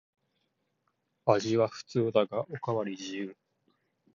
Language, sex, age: Japanese, male, under 19